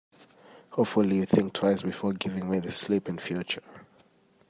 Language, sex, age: English, male, 19-29